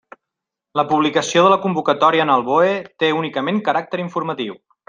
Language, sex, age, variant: Catalan, male, 40-49, Central